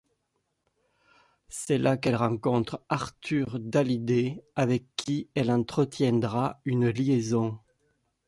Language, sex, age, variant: French, male, 50-59, Français de métropole